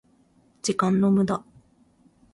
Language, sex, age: Japanese, female, 30-39